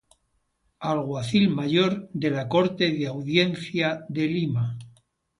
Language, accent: Spanish, España: Centro-Sur peninsular (Madrid, Toledo, Castilla-La Mancha)